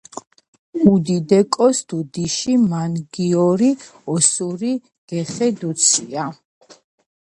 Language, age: Georgian, under 19